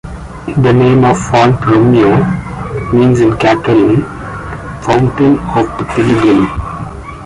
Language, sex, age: English, male, 19-29